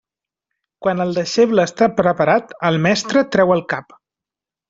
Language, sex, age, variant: Catalan, male, 30-39, Central